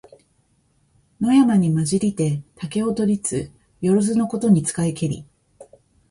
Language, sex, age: Japanese, female, 50-59